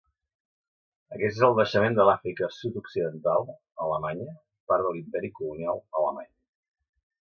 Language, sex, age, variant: Catalan, male, 60-69, Central